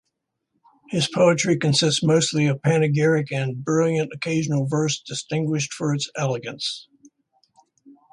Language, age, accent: English, 60-69, United States English